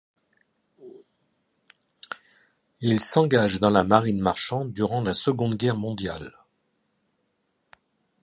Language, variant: French, Français de métropole